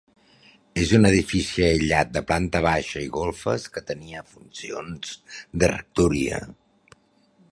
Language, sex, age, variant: Catalan, male, 40-49, Central